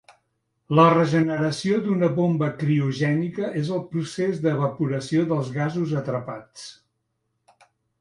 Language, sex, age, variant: Catalan, male, 70-79, Central